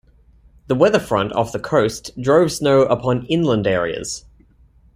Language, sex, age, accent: English, male, 19-29, Australian English